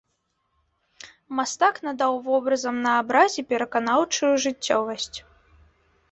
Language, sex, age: Belarusian, female, under 19